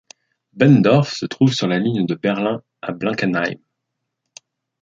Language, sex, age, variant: French, male, 19-29, Français de métropole